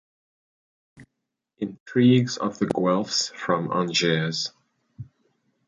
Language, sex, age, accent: English, male, 19-29, Southern African (South Africa, Zimbabwe, Namibia)